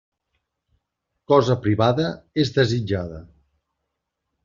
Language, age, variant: Catalan, 40-49, Central